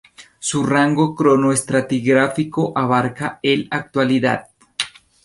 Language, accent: Spanish, Andino-Pacífico: Colombia, Perú, Ecuador, oeste de Bolivia y Venezuela andina